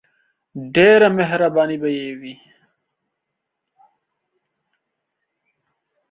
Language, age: Pashto, under 19